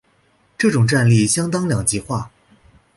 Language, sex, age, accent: Chinese, male, 19-29, 出生地：黑龙江省